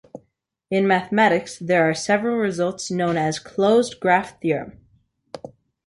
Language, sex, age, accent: English, male, under 19, United States English